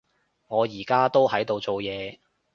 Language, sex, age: Cantonese, male, 19-29